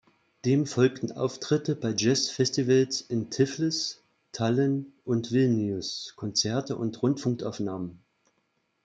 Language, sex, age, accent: German, male, 40-49, Deutschland Deutsch